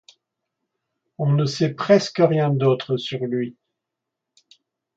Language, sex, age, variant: French, male, 60-69, Français de métropole